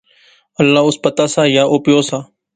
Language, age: Pahari-Potwari, 19-29